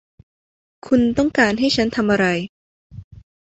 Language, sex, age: Thai, female, under 19